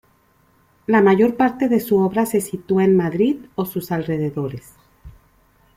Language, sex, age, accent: Spanish, female, 50-59, México